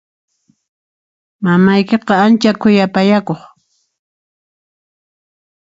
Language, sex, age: Puno Quechua, female, 60-69